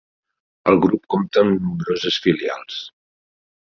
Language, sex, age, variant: Catalan, male, 50-59, Central